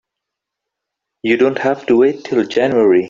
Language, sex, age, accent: English, male, 30-39, India and South Asia (India, Pakistan, Sri Lanka)